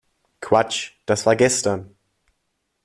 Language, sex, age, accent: German, male, under 19, Deutschland Deutsch